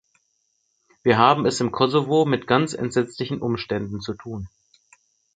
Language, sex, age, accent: German, male, 40-49, Deutschland Deutsch